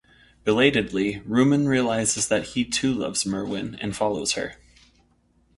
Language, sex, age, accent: English, male, 30-39, United States English